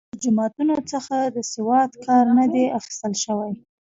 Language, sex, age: Pashto, female, 19-29